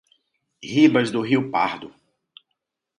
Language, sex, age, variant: Portuguese, male, 30-39, Portuguese (Brasil)